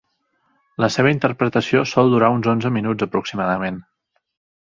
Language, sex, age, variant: Catalan, male, 30-39, Central